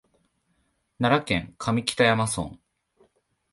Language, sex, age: Japanese, male, 19-29